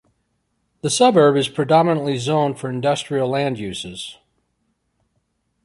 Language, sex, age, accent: English, male, 60-69, United States English